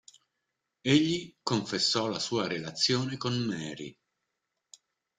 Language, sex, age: Italian, male, 50-59